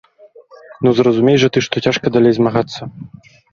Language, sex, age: Belarusian, male, 19-29